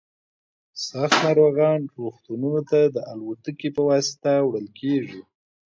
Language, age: Pashto, 30-39